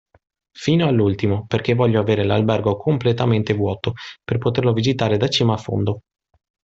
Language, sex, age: Italian, male, 30-39